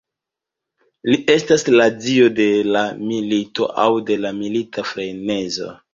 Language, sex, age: Esperanto, male, 19-29